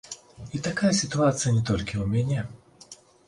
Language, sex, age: Belarusian, male, 30-39